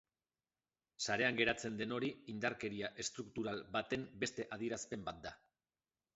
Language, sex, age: Basque, male, 40-49